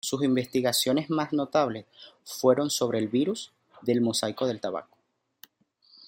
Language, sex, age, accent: Spanish, male, 30-39, Andino-Pacífico: Colombia, Perú, Ecuador, oeste de Bolivia y Venezuela andina